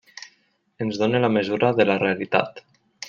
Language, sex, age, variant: Catalan, male, 19-29, Nord-Occidental